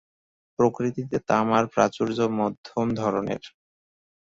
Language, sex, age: Bengali, male, 19-29